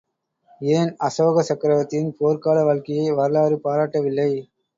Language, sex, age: Tamil, male, 30-39